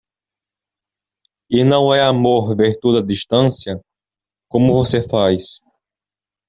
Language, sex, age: Portuguese, male, under 19